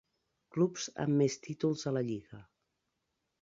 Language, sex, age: Catalan, female, 50-59